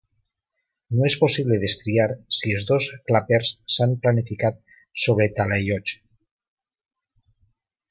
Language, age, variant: Catalan, 50-59, Valencià meridional